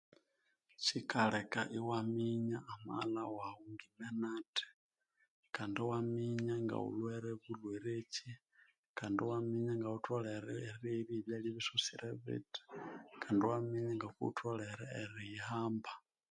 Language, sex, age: Konzo, male, 19-29